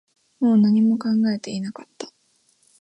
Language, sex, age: Japanese, female, 19-29